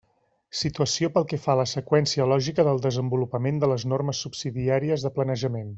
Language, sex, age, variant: Catalan, male, 40-49, Central